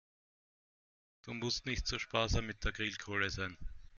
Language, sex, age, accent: German, male, 30-39, Österreichisches Deutsch